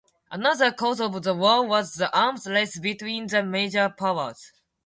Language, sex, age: English, female, 19-29